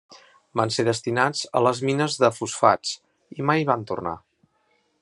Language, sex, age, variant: Catalan, male, 40-49, Central